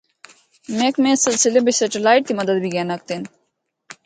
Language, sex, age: Northern Hindko, female, 19-29